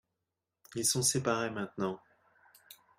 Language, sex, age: French, male, 30-39